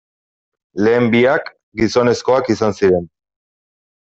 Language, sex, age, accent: Basque, male, 30-39, Erdialdekoa edo Nafarra (Gipuzkoa, Nafarroa)